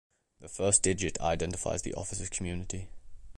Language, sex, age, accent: English, male, under 19, England English